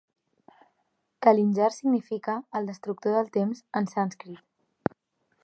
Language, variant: Catalan, Central